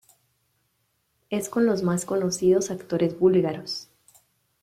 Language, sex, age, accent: Spanish, female, 30-39, América central